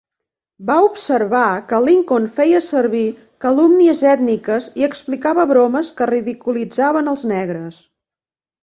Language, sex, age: Catalan, female, 50-59